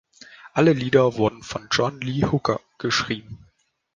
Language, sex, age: German, male, 19-29